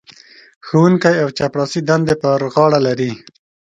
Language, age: Pashto, 30-39